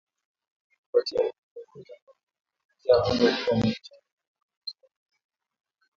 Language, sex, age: Swahili, male, 19-29